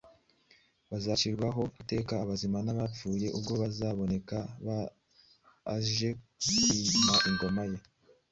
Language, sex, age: Kinyarwanda, male, 19-29